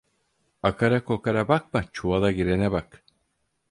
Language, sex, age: Turkish, male, 50-59